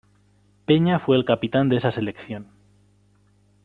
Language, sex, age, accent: Spanish, male, 19-29, España: Centro-Sur peninsular (Madrid, Toledo, Castilla-La Mancha)